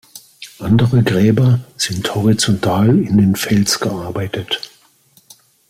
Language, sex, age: German, male, 60-69